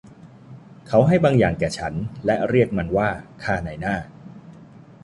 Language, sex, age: Thai, male, 40-49